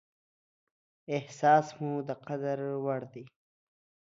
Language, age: Pashto, 19-29